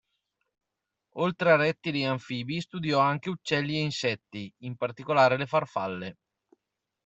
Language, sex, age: Italian, male, 30-39